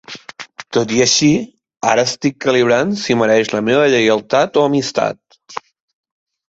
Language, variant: Catalan, Central